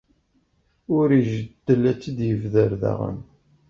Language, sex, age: Kabyle, male, 30-39